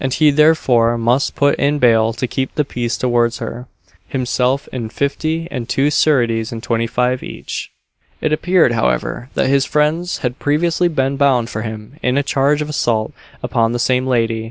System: none